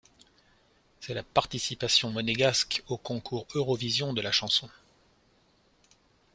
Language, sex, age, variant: French, male, 40-49, Français de métropole